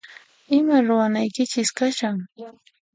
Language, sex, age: Puno Quechua, female, 19-29